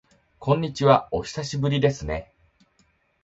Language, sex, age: Japanese, male, 19-29